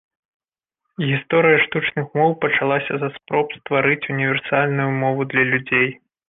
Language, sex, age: Belarusian, male, 30-39